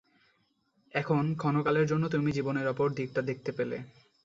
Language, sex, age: Bengali, male, 19-29